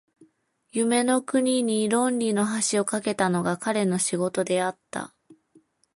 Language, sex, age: Japanese, female, 19-29